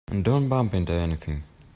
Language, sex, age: English, male, under 19